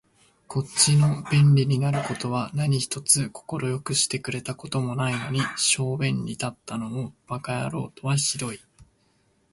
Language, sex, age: Japanese, male, 19-29